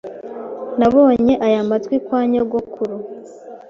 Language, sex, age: Kinyarwanda, female, 19-29